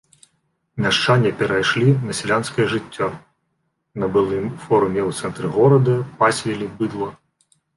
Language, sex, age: Belarusian, male, 30-39